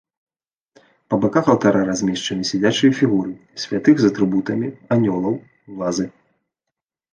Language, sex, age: Belarusian, male, 30-39